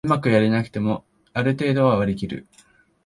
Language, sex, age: Japanese, male, 19-29